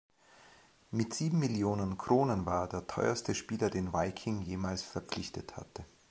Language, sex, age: German, male, 40-49